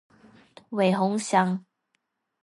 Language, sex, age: Chinese, female, 19-29